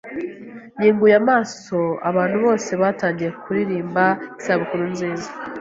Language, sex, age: Kinyarwanda, female, 19-29